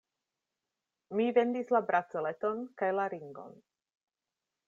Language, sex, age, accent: Esperanto, female, 40-49, Internacia